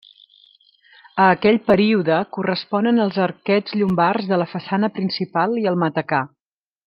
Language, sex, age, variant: Catalan, female, 40-49, Central